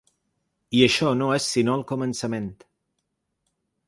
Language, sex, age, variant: Catalan, male, 40-49, Balear